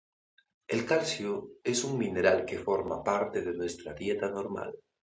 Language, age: Spanish, 60-69